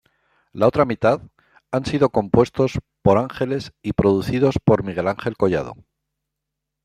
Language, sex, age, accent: Spanish, male, 60-69, España: Centro-Sur peninsular (Madrid, Toledo, Castilla-La Mancha)